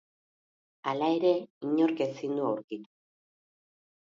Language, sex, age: Basque, female, 40-49